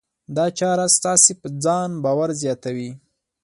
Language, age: Pashto, 19-29